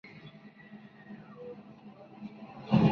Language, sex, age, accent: Spanish, male, 19-29, México